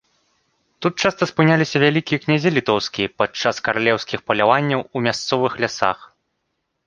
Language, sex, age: Belarusian, male, 19-29